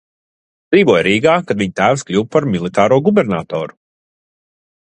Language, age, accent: Latvian, 30-39, nav